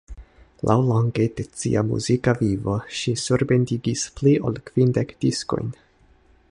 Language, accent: Esperanto, Internacia